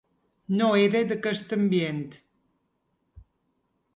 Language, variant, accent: Catalan, Balear, menorquí